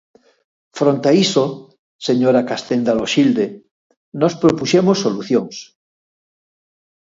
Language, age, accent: Galician, 60-69, Atlántico (seseo e gheada)